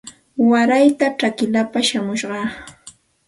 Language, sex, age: Santa Ana de Tusi Pasco Quechua, female, 30-39